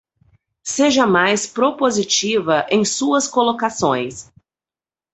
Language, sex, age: Portuguese, female, 40-49